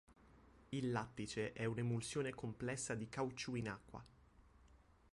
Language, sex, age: Italian, male, 19-29